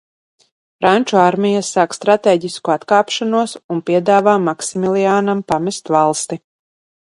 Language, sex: Latvian, female